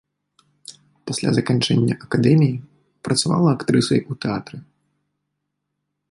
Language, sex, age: Belarusian, male, 19-29